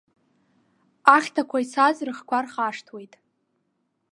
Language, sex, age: Abkhazian, female, under 19